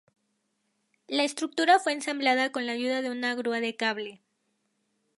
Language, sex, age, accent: Spanish, female, 19-29, México